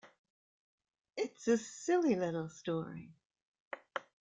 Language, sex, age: English, female, 70-79